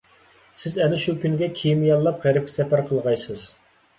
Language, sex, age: Uyghur, male, 30-39